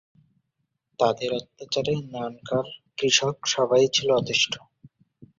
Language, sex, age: Bengali, male, 19-29